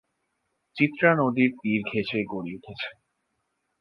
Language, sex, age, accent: Bengali, male, 19-29, Native; Bangladeshi